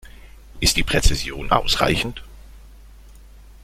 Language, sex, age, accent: German, male, 40-49, Deutschland Deutsch